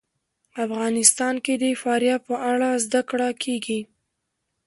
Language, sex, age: Pashto, female, 19-29